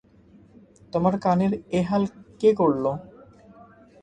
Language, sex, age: Bengali, male, 19-29